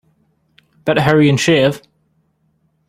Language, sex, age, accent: English, male, 19-29, England English